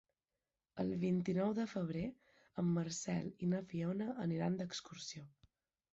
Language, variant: Catalan, Balear